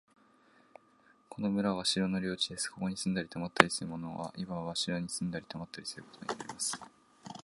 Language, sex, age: Japanese, male, 19-29